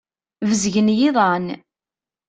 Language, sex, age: Kabyle, female, 30-39